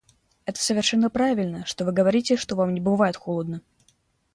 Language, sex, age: Russian, male, under 19